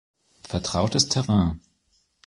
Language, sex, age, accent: German, male, 40-49, Deutschland Deutsch